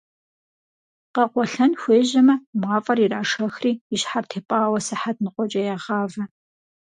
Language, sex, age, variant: Kabardian, female, 30-39, Адыгэбзэ (Къэбэрдей, Кирил, Урысей)